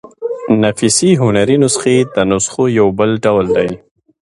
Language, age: Pashto, 30-39